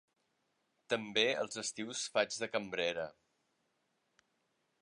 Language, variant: Catalan, Nord-Occidental